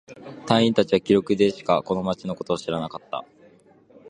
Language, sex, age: Japanese, male, 19-29